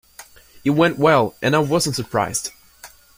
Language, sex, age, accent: English, male, under 19, United States English